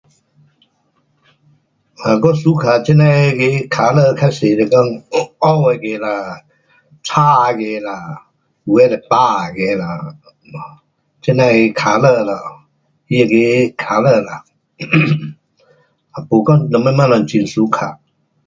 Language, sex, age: Pu-Xian Chinese, male, 60-69